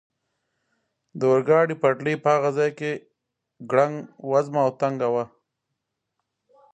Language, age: Pashto, 40-49